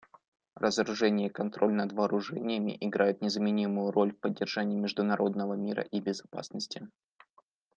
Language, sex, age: Russian, male, 19-29